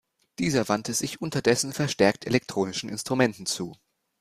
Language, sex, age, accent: German, male, 19-29, Deutschland Deutsch